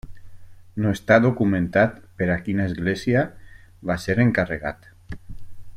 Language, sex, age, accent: Catalan, male, 40-49, valencià